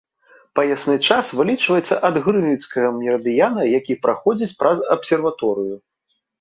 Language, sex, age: Belarusian, male, 40-49